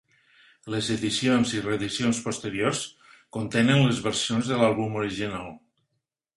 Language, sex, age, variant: Catalan, male, 50-59, Nord-Occidental